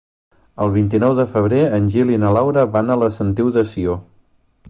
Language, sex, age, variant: Catalan, male, 40-49, Central